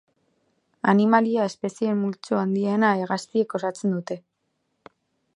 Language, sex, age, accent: Basque, female, 19-29, Mendebalekoa (Araba, Bizkaia, Gipuzkoako mendebaleko herri batzuk)